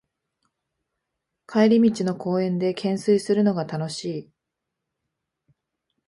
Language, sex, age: Japanese, female, 30-39